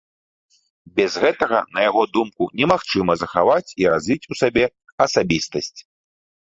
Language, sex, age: Belarusian, male, 30-39